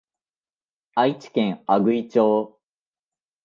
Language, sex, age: Japanese, male, 19-29